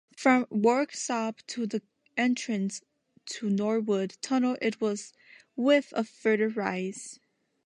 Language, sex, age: English, female, under 19